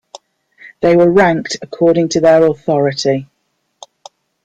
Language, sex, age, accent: English, female, 40-49, England English